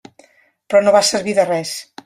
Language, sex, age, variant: Catalan, female, 50-59, Central